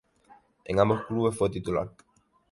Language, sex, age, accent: Spanish, male, 19-29, España: Islas Canarias